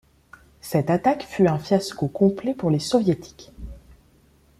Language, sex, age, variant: French, female, 19-29, Français de métropole